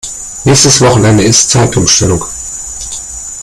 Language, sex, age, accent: German, male, 40-49, Deutschland Deutsch